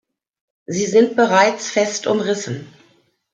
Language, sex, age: German, female, 50-59